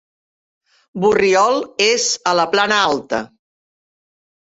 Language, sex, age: Catalan, female, 60-69